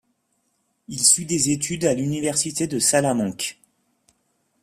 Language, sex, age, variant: French, male, 40-49, Français de métropole